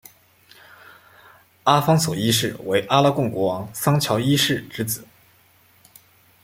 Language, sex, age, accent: Chinese, male, 19-29, 出生地：湖北省